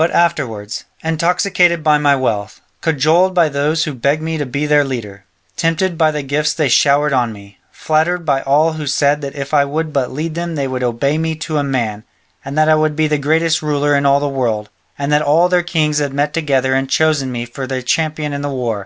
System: none